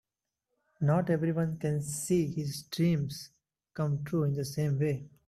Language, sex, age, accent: English, male, 19-29, India and South Asia (India, Pakistan, Sri Lanka)